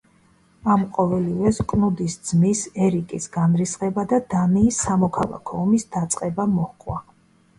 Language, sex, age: Georgian, female, 40-49